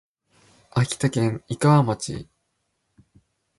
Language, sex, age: Japanese, male, 19-29